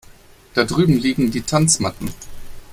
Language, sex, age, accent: German, male, 40-49, Deutschland Deutsch